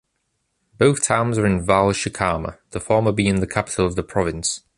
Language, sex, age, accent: English, male, under 19, England English